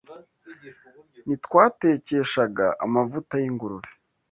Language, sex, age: Kinyarwanda, male, 19-29